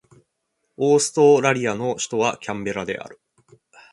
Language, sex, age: Japanese, male, 30-39